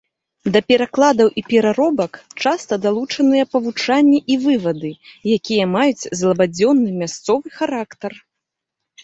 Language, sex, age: Belarusian, female, 30-39